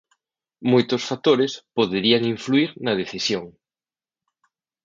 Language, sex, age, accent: Galician, male, 40-49, Central (sen gheada)